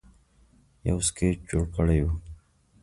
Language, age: Pashto, 19-29